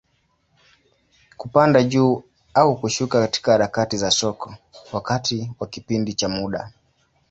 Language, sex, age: Swahili, male, 19-29